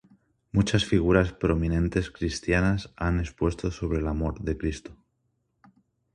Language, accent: Spanish, España: Centro-Sur peninsular (Madrid, Toledo, Castilla-La Mancha)